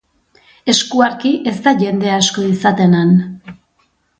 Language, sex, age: Basque, female, 40-49